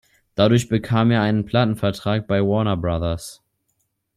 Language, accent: German, Deutschland Deutsch